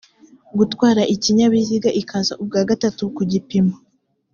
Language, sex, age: Kinyarwanda, female, under 19